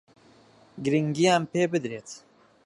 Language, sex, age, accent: Central Kurdish, male, 19-29, سۆرانی